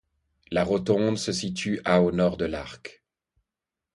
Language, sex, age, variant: French, male, 50-59, Français de métropole